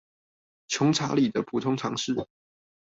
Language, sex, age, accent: Chinese, male, under 19, 出生地：新北市